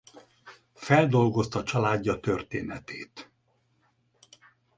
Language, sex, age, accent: Hungarian, male, 70-79, budapesti